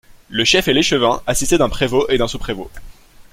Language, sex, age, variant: French, male, 19-29, Français de métropole